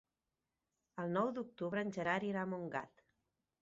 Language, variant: Catalan, Central